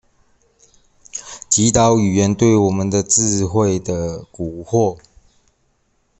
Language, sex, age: Chinese, male, 30-39